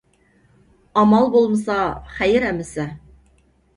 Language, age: Uyghur, 30-39